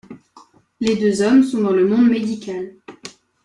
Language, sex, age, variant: French, male, under 19, Français de métropole